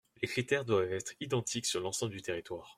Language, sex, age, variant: French, male, under 19, Français de métropole